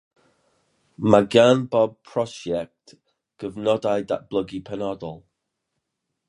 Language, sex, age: Welsh, male, 50-59